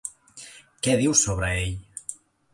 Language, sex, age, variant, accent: Catalan, male, 30-39, Central, central